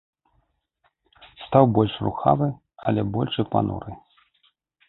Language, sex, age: Belarusian, male, 30-39